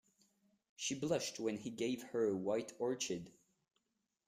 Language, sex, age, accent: English, male, under 19, United States English